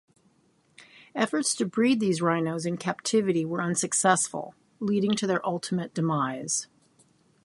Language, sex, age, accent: English, female, 50-59, United States English